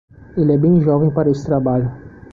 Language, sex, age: Portuguese, male, 30-39